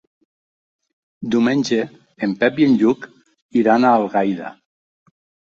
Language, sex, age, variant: Catalan, male, 50-59, Nord-Occidental